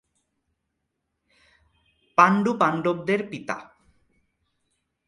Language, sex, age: Bengali, male, 19-29